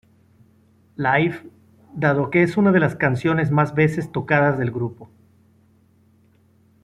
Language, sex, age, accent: Spanish, male, 40-49, México